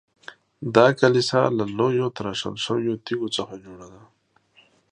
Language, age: Pashto, 30-39